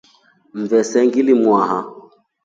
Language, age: Rombo, 30-39